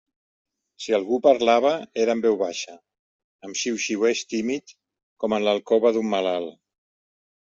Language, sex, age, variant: Catalan, male, 50-59, Central